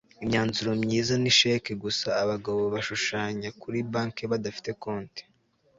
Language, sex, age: Kinyarwanda, male, 19-29